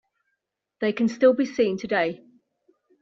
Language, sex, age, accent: English, female, 40-49, England English